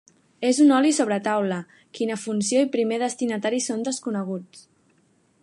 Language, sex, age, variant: Catalan, female, 19-29, Central